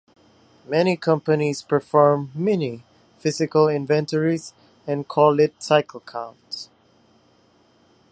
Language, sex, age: English, male, 19-29